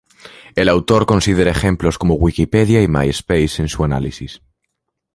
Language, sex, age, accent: Spanish, male, under 19, España: Norte peninsular (Asturias, Castilla y León, Cantabria, País Vasco, Navarra, Aragón, La Rioja, Guadalajara, Cuenca)